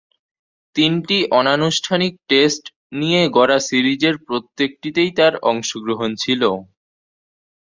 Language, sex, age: Bengali, male, under 19